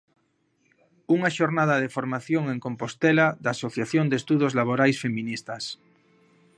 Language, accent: Galician, Normativo (estándar)